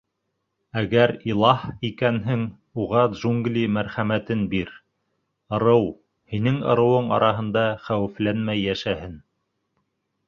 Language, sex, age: Bashkir, male, 30-39